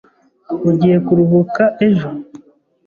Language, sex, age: Kinyarwanda, male, 19-29